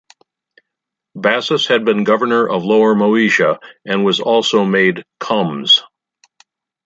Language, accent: English, United States English